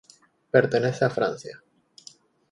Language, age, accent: Spanish, 19-29, España: Islas Canarias